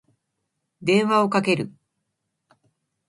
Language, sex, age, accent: Japanese, female, 50-59, 標準語; 東京